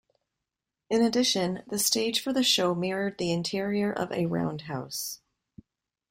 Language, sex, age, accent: English, female, 40-49, United States English